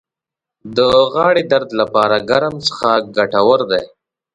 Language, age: Pashto, 19-29